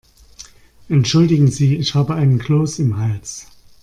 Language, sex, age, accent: German, male, 50-59, Deutschland Deutsch